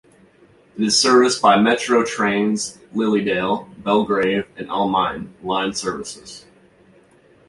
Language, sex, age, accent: English, male, 19-29, United States English